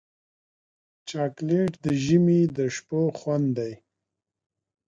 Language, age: Pashto, 40-49